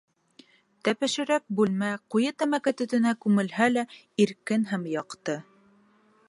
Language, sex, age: Bashkir, female, 19-29